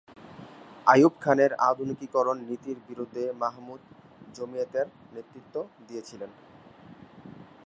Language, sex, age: Bengali, male, 19-29